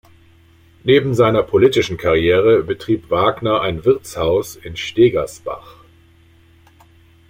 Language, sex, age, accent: German, male, 50-59, Deutschland Deutsch